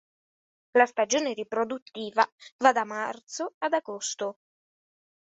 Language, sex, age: Italian, male, under 19